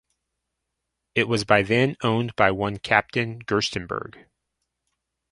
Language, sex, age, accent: English, male, 30-39, United States English